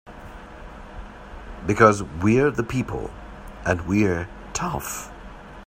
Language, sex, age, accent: English, male, 60-69, Scottish English